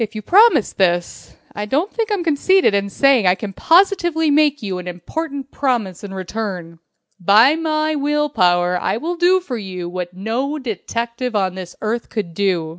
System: none